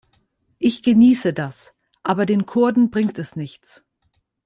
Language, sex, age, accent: German, female, 30-39, Deutschland Deutsch